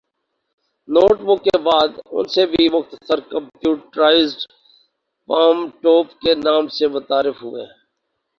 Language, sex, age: Urdu, male, 19-29